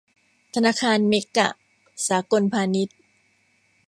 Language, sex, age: Thai, female, 50-59